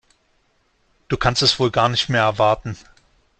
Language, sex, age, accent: German, male, 40-49, Deutschland Deutsch